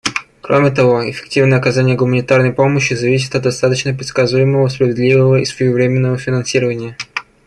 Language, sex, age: Russian, male, 19-29